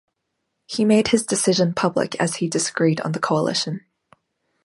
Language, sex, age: English, female, 19-29